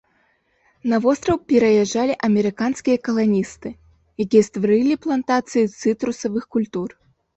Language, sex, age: Belarusian, female, 19-29